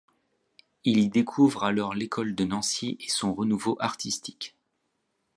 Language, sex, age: French, male, 30-39